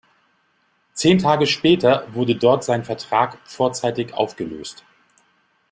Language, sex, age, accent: German, male, 40-49, Deutschland Deutsch